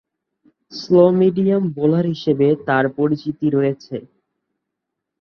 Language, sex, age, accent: Bengali, male, 19-29, Bangladeshi